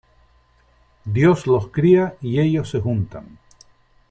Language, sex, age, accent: Spanish, male, 60-69, España: Islas Canarias